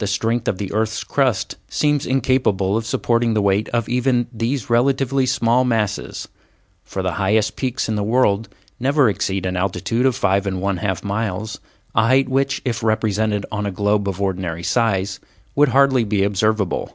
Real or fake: real